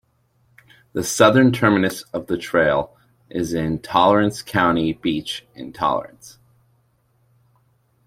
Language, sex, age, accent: English, male, 19-29, United States English